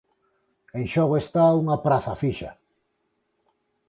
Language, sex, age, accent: Galician, male, 40-49, Normativo (estándar); Neofalante